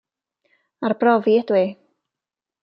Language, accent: Welsh, Y Deyrnas Unedig Cymraeg